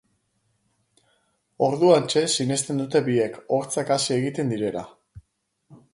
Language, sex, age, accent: Basque, male, 30-39, Mendebalekoa (Araba, Bizkaia, Gipuzkoako mendebaleko herri batzuk)